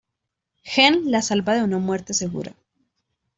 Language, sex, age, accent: Spanish, female, 19-29, Andino-Pacífico: Colombia, Perú, Ecuador, oeste de Bolivia y Venezuela andina